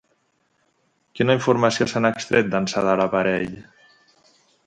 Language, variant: Catalan, Central